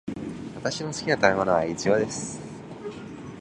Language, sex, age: Japanese, male, 19-29